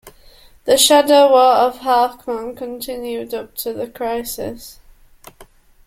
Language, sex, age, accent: English, female, 19-29, England English